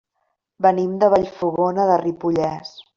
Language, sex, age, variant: Catalan, female, 50-59, Central